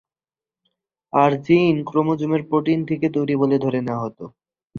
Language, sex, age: Bengali, male, under 19